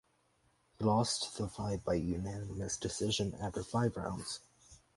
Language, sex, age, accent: English, male, under 19, United States English